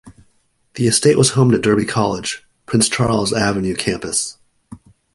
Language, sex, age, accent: English, male, 40-49, United States English